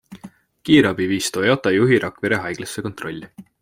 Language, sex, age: Estonian, male, 19-29